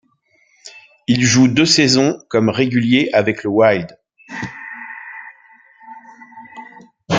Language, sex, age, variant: French, male, 40-49, Français de métropole